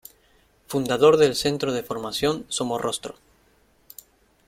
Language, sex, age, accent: Spanish, male, 19-29, Rioplatense: Argentina, Uruguay, este de Bolivia, Paraguay